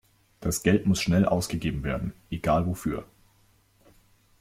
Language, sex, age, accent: German, male, 19-29, Deutschland Deutsch